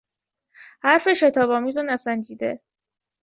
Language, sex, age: Persian, female, under 19